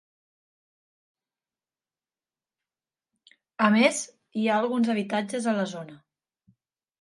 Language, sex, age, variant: Catalan, female, 30-39, Central